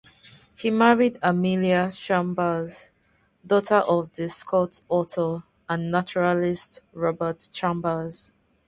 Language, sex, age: English, female, 19-29